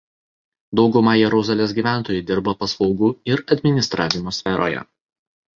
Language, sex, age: Lithuanian, male, 19-29